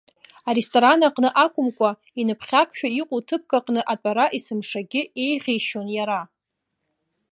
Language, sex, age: Abkhazian, female, 19-29